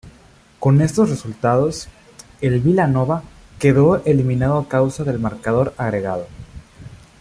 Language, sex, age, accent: Spanish, male, under 19, México